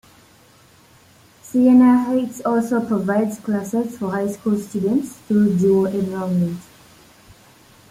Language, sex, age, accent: English, female, 19-29, United States English